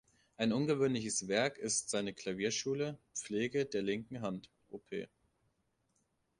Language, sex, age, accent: German, male, 19-29, Deutschland Deutsch